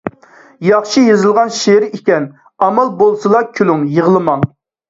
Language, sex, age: Uyghur, male, 30-39